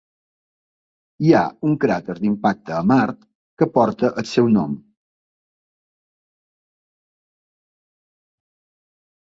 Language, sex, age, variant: Catalan, male, 60-69, Balear